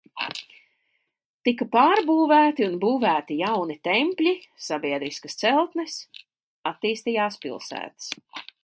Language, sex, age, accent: Latvian, female, 50-59, Rigas